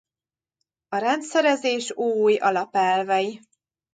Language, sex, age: Hungarian, female, 30-39